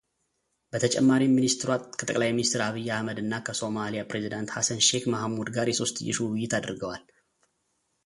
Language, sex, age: Amharic, male, 30-39